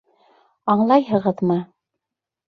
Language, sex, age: Bashkir, female, 30-39